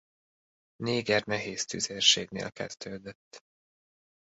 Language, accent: Hungarian, budapesti